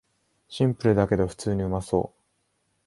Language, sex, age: Japanese, male, 19-29